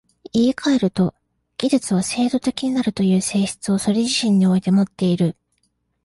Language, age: Japanese, 19-29